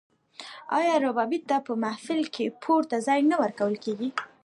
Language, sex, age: Pashto, female, 19-29